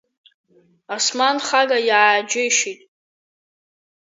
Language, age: Abkhazian, under 19